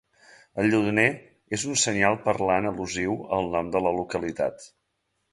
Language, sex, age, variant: Catalan, male, 40-49, Central